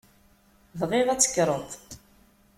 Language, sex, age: Kabyle, female, 80-89